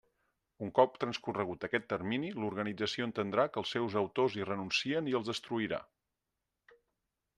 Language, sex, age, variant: Catalan, male, 40-49, Central